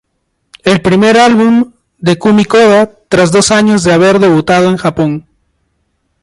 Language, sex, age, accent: Spanish, male, 19-29, Andino-Pacífico: Colombia, Perú, Ecuador, oeste de Bolivia y Venezuela andina